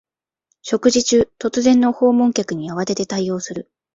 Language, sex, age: Japanese, female, 19-29